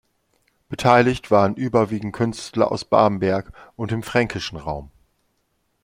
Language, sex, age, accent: German, male, 40-49, Deutschland Deutsch